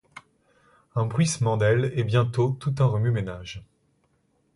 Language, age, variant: French, 19-29, Français de métropole